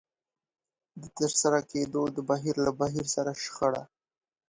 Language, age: Pashto, under 19